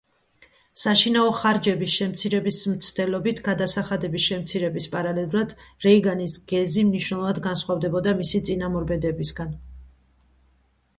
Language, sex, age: Georgian, female, 50-59